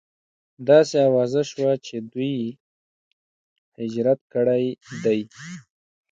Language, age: Pashto, 19-29